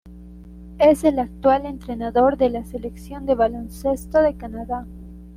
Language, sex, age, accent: Spanish, female, 19-29, Andino-Pacífico: Colombia, Perú, Ecuador, oeste de Bolivia y Venezuela andina